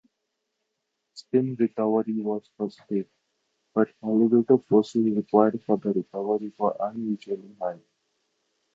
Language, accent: English, India and South Asia (India, Pakistan, Sri Lanka)